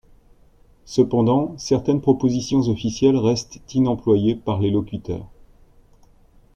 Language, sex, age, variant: French, male, 40-49, Français de métropole